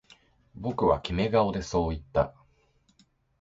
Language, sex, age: Japanese, male, 19-29